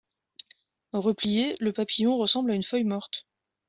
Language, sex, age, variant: French, female, 30-39, Français de métropole